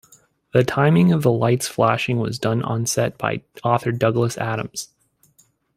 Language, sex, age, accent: English, male, 19-29, United States English